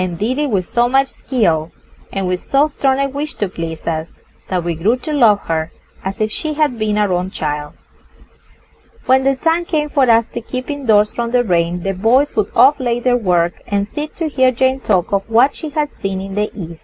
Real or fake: real